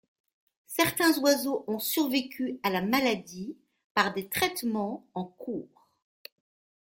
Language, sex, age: French, female, 60-69